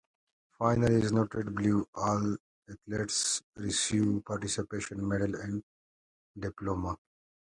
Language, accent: English, United States English